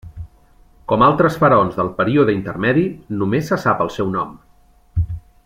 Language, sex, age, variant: Catalan, male, 40-49, Central